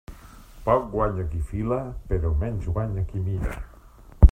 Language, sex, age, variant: Catalan, male, 50-59, Central